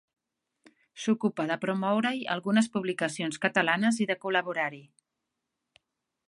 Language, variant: Catalan, Central